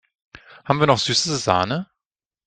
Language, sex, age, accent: German, male, 30-39, Deutschland Deutsch